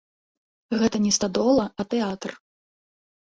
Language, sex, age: Belarusian, female, 19-29